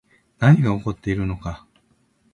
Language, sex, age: Japanese, male, 60-69